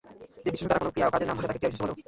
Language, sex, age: Bengali, male, under 19